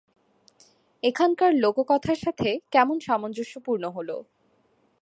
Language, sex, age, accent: Bengali, female, 19-29, প্রমিত